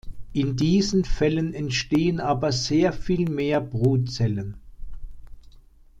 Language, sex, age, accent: German, male, 60-69, Deutschland Deutsch